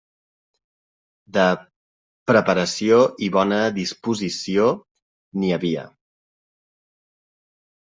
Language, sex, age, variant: Catalan, male, 30-39, Central